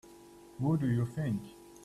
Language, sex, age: English, male, 19-29